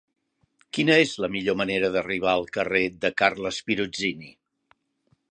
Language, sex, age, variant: Catalan, male, 60-69, Central